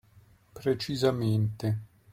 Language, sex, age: Italian, male, 40-49